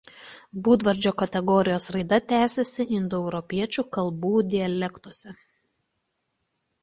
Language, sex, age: Lithuanian, female, 30-39